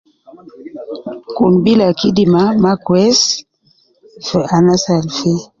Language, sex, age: Nubi, female, 60-69